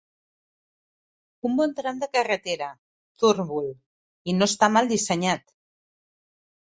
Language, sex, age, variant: Catalan, female, 50-59, Central